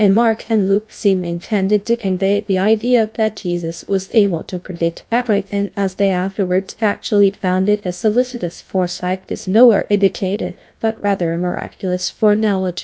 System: TTS, GlowTTS